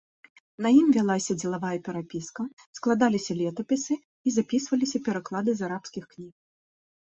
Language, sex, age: Belarusian, female, 30-39